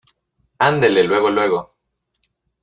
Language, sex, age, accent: Spanish, male, 19-29, México